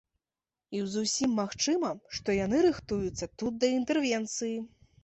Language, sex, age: Belarusian, female, 19-29